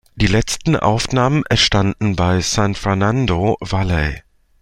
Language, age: German, 30-39